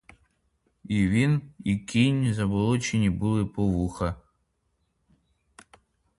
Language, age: Ukrainian, under 19